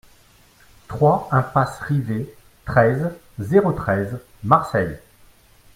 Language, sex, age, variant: French, male, 40-49, Français de métropole